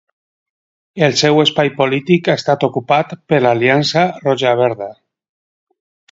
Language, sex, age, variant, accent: Catalan, male, 40-49, Alacantí, valencià